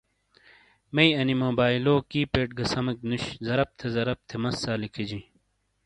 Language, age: Shina, 30-39